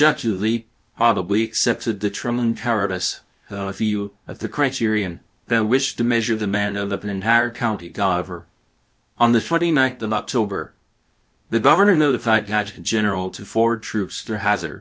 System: TTS, VITS